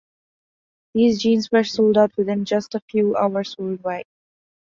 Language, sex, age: English, female, 19-29